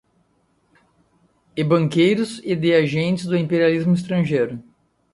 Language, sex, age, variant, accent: Portuguese, male, 30-39, Portuguese (Brasil), Gaucho